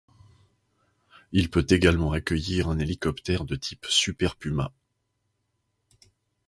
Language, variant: French, Français de métropole